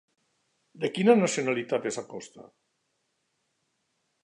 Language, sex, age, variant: Catalan, male, 60-69, Central